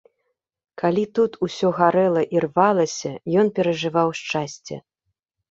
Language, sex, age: Belarusian, female, 30-39